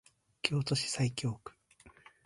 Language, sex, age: Japanese, male, 19-29